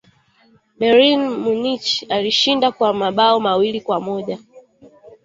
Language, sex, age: Swahili, female, 19-29